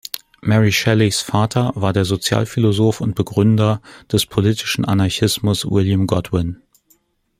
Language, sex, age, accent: German, male, 40-49, Deutschland Deutsch